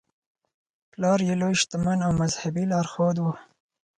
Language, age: Pashto, 19-29